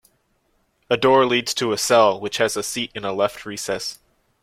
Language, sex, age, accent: English, male, 19-29, United States English